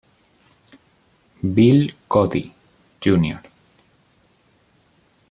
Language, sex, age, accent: Spanish, male, 19-29, España: Centro-Sur peninsular (Madrid, Toledo, Castilla-La Mancha)